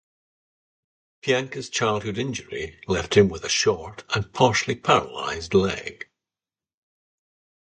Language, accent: English, Scottish English